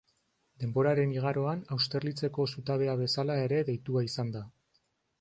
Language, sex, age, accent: Basque, male, 30-39, Erdialdekoa edo Nafarra (Gipuzkoa, Nafarroa)